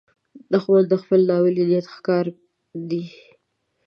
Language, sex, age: Pashto, female, 19-29